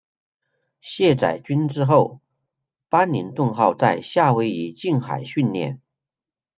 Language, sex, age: Chinese, male, 40-49